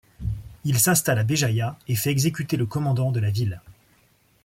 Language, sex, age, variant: French, male, 19-29, Français de métropole